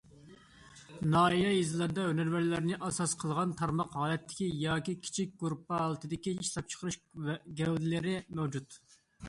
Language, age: Uyghur, 19-29